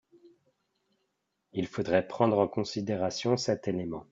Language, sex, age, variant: French, male, 19-29, Français de métropole